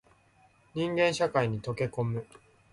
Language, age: Japanese, 40-49